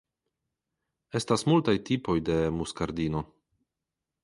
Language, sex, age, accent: Esperanto, male, 30-39, Internacia